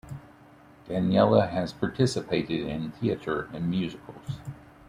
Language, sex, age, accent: English, male, 40-49, United States English